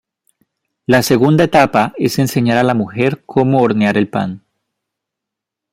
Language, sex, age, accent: Spanish, male, 19-29, Andino-Pacífico: Colombia, Perú, Ecuador, oeste de Bolivia y Venezuela andina